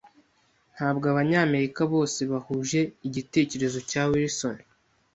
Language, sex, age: Kinyarwanda, male, 19-29